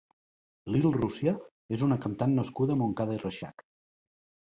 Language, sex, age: Catalan, male, 50-59